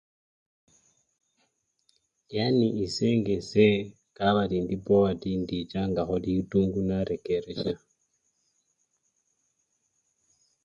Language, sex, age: Luyia, male, 19-29